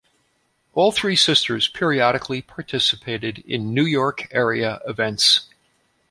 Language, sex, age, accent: English, male, 50-59, United States English